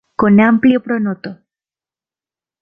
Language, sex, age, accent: Spanish, female, under 19, Andino-Pacífico: Colombia, Perú, Ecuador, oeste de Bolivia y Venezuela andina